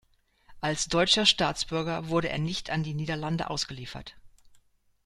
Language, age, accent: German, 60-69, Deutschland Deutsch